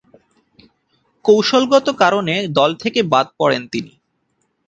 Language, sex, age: Bengali, male, 19-29